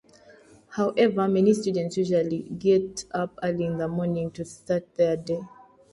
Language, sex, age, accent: English, female, 19-29, England English